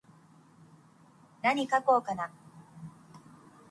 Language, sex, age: Japanese, female, 19-29